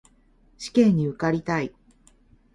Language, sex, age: Japanese, female, 50-59